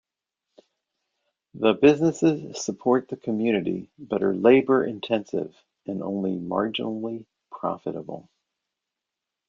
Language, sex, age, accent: English, male, 60-69, United States English